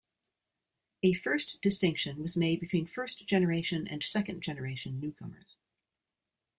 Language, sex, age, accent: English, female, 60-69, United States English